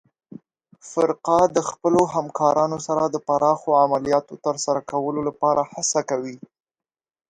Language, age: Pashto, under 19